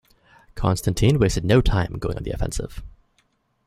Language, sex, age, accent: English, male, 19-29, Canadian English